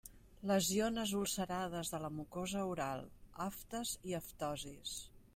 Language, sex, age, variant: Catalan, female, 50-59, Central